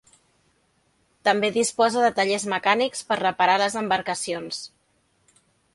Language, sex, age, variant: Catalan, female, 40-49, Central